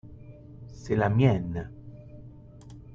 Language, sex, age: French, male, 40-49